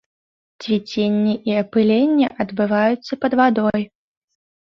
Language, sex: Belarusian, female